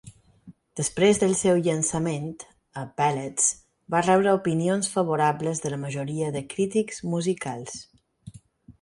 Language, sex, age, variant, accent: Catalan, female, 40-49, Balear, mallorquí